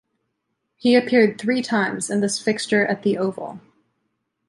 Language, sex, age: English, female, 19-29